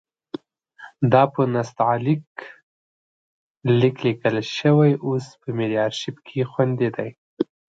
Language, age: Pashto, 19-29